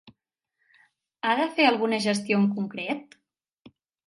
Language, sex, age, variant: Catalan, female, 19-29, Central